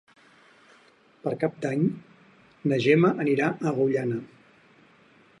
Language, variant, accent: Catalan, Central, central